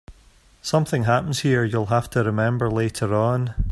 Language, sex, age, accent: English, male, 40-49, Scottish English